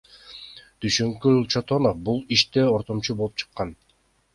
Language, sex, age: Kyrgyz, male, 19-29